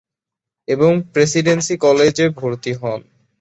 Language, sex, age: Bengali, male, 19-29